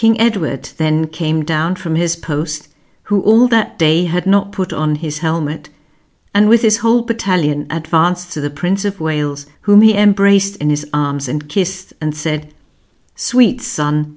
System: none